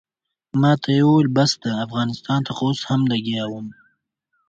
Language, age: Pashto, 19-29